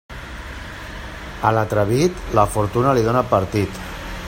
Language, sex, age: Catalan, female, 60-69